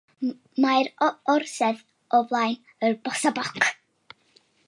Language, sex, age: Welsh, female, under 19